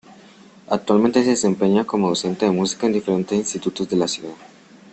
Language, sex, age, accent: Spanish, male, under 19, Andino-Pacífico: Colombia, Perú, Ecuador, oeste de Bolivia y Venezuela andina